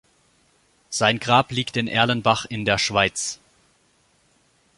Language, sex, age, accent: German, male, 19-29, Deutschland Deutsch